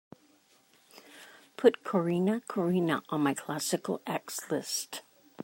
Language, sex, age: English, female, 60-69